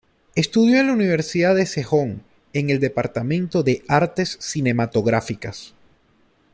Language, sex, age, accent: Spanish, male, 30-39, Caribe: Cuba, Venezuela, Puerto Rico, República Dominicana, Panamá, Colombia caribeña, México caribeño, Costa del golfo de México